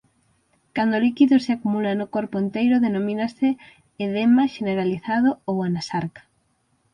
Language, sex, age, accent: Galician, female, 19-29, Atlántico (seseo e gheada)